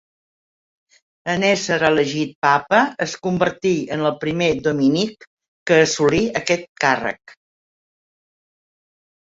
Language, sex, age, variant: Catalan, female, 70-79, Central